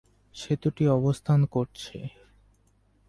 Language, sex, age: Bengali, male, 30-39